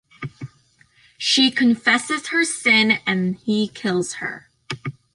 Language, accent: English, United States English